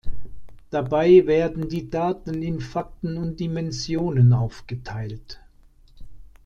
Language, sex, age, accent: German, male, 60-69, Deutschland Deutsch